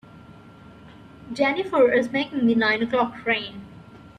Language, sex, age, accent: English, female, 19-29, India and South Asia (India, Pakistan, Sri Lanka)